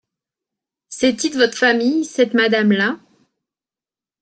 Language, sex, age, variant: French, female, 19-29, Français de métropole